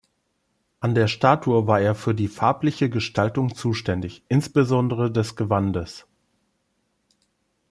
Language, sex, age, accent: German, male, 50-59, Deutschland Deutsch